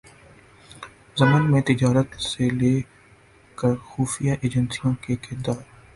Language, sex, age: Urdu, male, 19-29